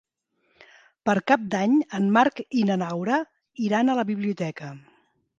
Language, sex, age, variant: Catalan, female, 50-59, Central